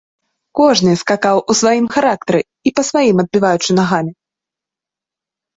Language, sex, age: Belarusian, female, 19-29